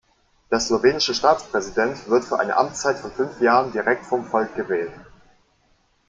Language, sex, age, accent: German, male, 19-29, Deutschland Deutsch